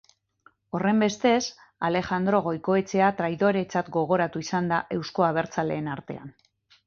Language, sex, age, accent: Basque, female, 50-59, Mendebalekoa (Araba, Bizkaia, Gipuzkoako mendebaleko herri batzuk)